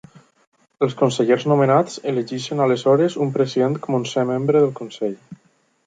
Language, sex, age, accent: Catalan, male, 19-29, valencià